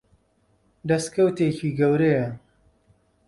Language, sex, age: Central Kurdish, male, 40-49